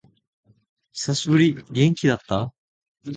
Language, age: Japanese, 19-29